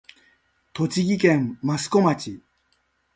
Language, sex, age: Japanese, male, 60-69